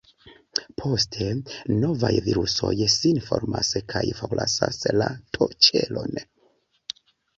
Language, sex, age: Esperanto, male, 19-29